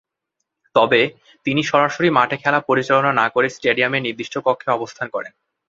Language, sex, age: Bengali, male, 19-29